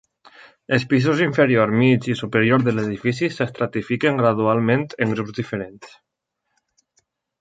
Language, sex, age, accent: Catalan, male, 19-29, valencià